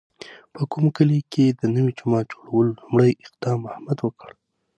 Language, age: Pashto, 19-29